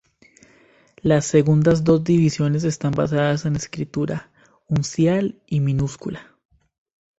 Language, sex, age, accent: Spanish, male, 19-29, Andino-Pacífico: Colombia, Perú, Ecuador, oeste de Bolivia y Venezuela andina